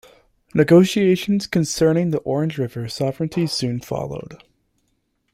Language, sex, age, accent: English, male, under 19, Canadian English